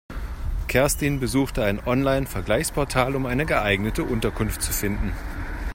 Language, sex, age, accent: German, male, 40-49, Deutschland Deutsch